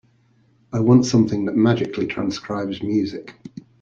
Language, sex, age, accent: English, male, 50-59, England English